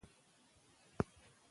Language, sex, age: Pashto, female, 19-29